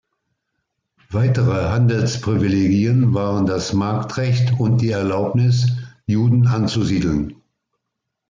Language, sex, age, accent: German, male, 60-69, Deutschland Deutsch